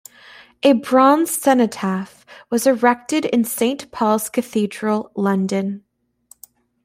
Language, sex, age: English, female, 19-29